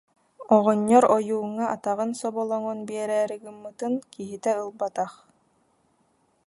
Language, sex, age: Yakut, female, 19-29